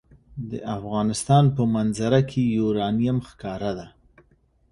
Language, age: Pashto, 30-39